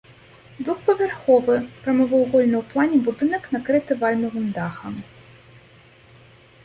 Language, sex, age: Belarusian, female, 30-39